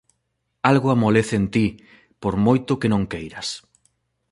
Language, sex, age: Galician, male, 40-49